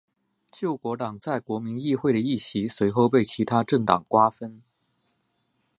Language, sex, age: Chinese, male, under 19